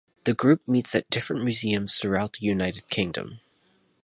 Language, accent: English, United States English